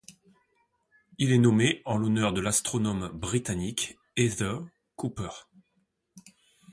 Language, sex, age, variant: French, male, 40-49, Français de métropole